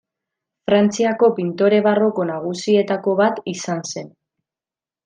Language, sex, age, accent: Basque, female, 19-29, Mendebalekoa (Araba, Bizkaia, Gipuzkoako mendebaleko herri batzuk)